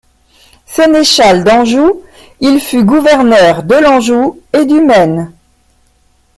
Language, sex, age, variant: French, female, 50-59, Français de métropole